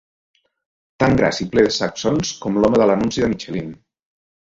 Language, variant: Catalan, Central